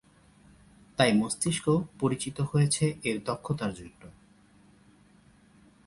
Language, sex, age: Bengali, male, 19-29